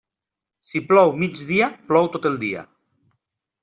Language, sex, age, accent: Catalan, male, 40-49, valencià